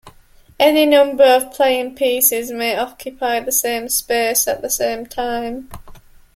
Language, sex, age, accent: English, female, 19-29, England English